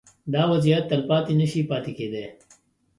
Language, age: Pashto, 30-39